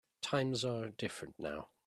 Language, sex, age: English, male, 19-29